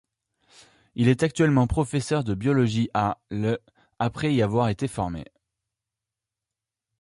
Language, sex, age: French, male, 30-39